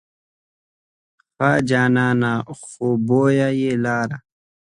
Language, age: Pashto, 19-29